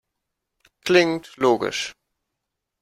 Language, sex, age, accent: German, male, 19-29, Deutschland Deutsch